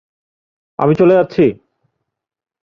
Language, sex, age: Bengali, male, 30-39